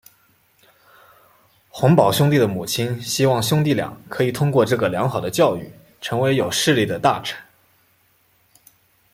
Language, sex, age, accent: Chinese, male, 19-29, 出生地：湖北省